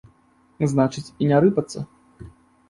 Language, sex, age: Belarusian, male, 19-29